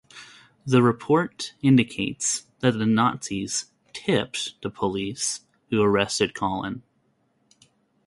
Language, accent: English, United States English